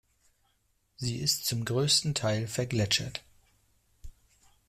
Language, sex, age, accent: German, male, 40-49, Deutschland Deutsch